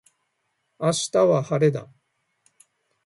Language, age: Japanese, 50-59